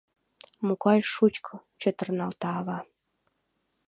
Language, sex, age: Mari, female, 19-29